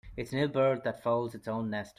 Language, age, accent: English, 30-39, Irish English